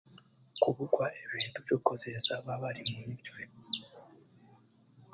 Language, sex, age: Chiga, male, 30-39